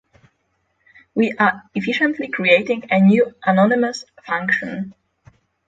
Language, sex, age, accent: English, female, 19-29, Slavic; polish